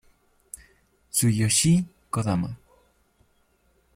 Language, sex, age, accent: Spanish, male, 19-29, Andino-Pacífico: Colombia, Perú, Ecuador, oeste de Bolivia y Venezuela andina